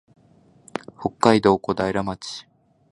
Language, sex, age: Japanese, male, 19-29